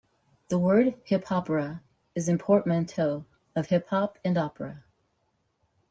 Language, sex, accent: English, female, United States English